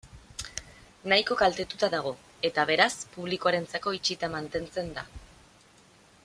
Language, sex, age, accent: Basque, female, 19-29, Erdialdekoa edo Nafarra (Gipuzkoa, Nafarroa)